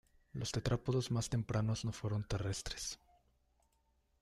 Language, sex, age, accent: Spanish, male, 19-29, México